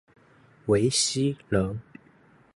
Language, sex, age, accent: Chinese, male, 19-29, 出生地：福建省